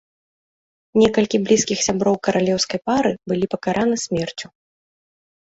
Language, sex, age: Belarusian, female, 19-29